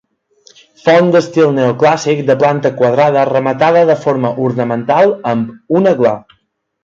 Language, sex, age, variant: Catalan, male, 19-29, Balear